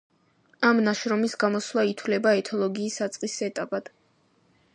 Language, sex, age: Georgian, female, under 19